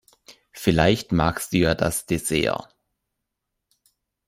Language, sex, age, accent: German, male, 19-29, Deutschland Deutsch